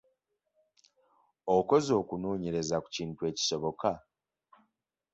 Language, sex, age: Ganda, male, 19-29